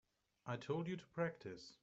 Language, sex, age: English, male, 30-39